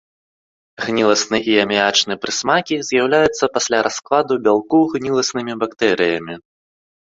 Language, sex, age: Belarusian, male, 19-29